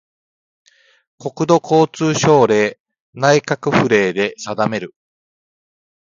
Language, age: Japanese, 50-59